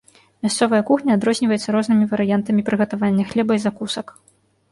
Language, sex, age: Belarusian, female, 30-39